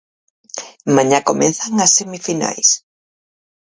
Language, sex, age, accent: Galician, female, 50-59, Normativo (estándar)